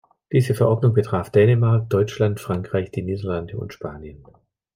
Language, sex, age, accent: German, male, 50-59, Deutschland Deutsch